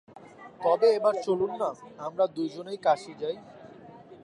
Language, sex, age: Bengali, male, 19-29